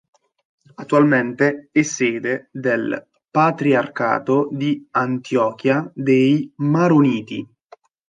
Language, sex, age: Italian, male, 19-29